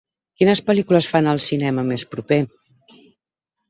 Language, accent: Catalan, balear; central